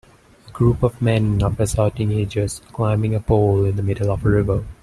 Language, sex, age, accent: English, male, 19-29, India and South Asia (India, Pakistan, Sri Lanka)